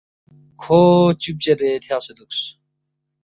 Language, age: Balti, 30-39